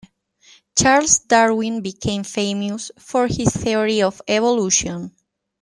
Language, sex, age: English, female, 19-29